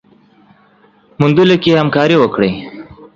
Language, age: Pashto, under 19